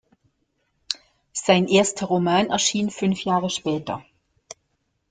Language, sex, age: German, female, 50-59